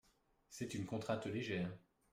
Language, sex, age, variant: French, male, 30-39, Français de métropole